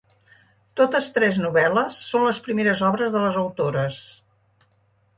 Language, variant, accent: Catalan, Central, central